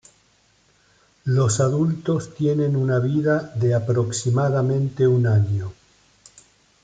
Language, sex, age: Spanish, male, 60-69